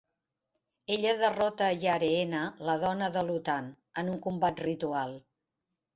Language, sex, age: Catalan, female, 50-59